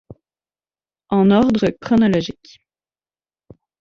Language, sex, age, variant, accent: French, female, 30-39, Français d'Amérique du Nord, Français du Canada